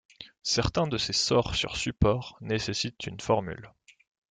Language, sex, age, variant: French, male, 19-29, Français de métropole